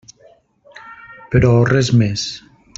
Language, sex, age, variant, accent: Catalan, male, 40-49, Valencià meridional, valencià